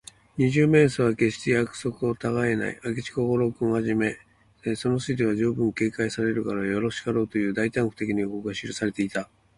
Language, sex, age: Japanese, male, 50-59